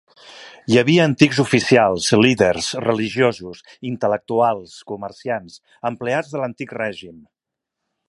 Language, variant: Catalan, Central